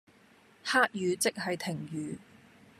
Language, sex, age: Cantonese, female, 19-29